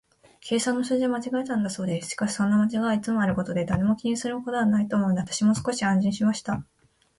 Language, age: Japanese, 19-29